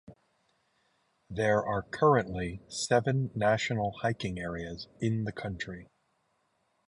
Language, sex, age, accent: English, male, 30-39, United States English